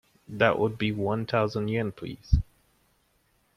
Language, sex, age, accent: English, male, 19-29, Southern African (South Africa, Zimbabwe, Namibia)